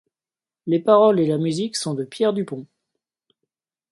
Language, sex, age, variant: French, male, 40-49, Français de métropole